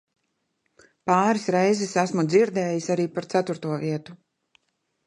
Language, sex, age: Latvian, female, 30-39